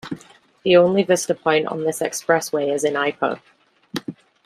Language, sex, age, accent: English, female, 30-39, England English